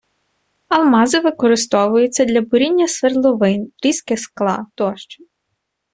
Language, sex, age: Ukrainian, female, 30-39